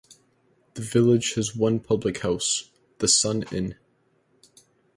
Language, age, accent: English, 19-29, Canadian English